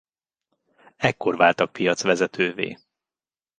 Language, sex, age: Hungarian, male, 30-39